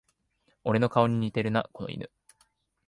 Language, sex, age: Japanese, male, 19-29